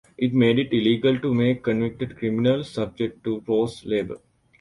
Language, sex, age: English, male, 19-29